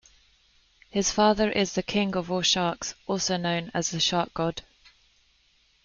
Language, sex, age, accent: English, female, 30-39, England English